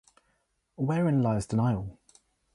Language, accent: English, England English